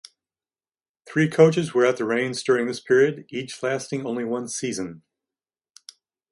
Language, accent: English, United States English